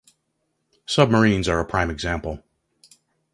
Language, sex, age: English, male, 60-69